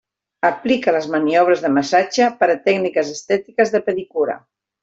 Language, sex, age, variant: Catalan, female, 50-59, Central